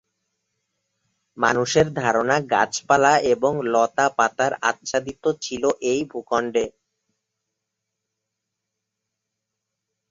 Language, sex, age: Bengali, male, 19-29